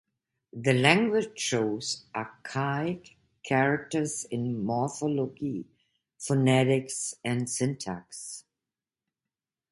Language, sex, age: English, female, 50-59